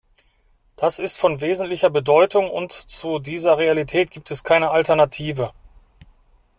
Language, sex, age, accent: German, male, 40-49, Deutschland Deutsch